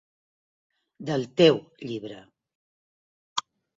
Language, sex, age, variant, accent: Catalan, female, 60-69, Balear, balear